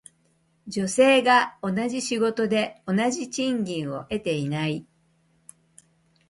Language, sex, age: Japanese, female, 70-79